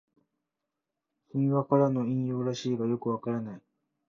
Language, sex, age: Japanese, male, 19-29